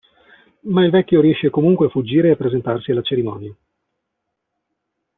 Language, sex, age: Italian, male, 40-49